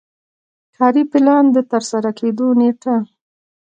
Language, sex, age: Pashto, female, 30-39